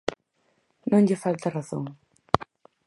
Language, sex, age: Galician, female, 19-29